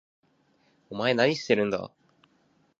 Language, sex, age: Japanese, male, 19-29